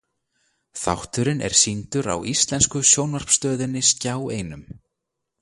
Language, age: Icelandic, 30-39